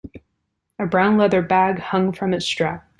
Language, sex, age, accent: English, female, 30-39, United States English